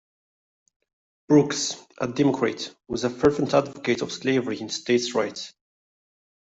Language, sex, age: English, male, 30-39